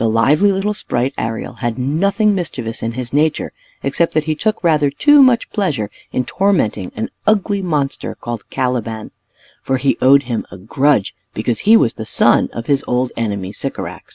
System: none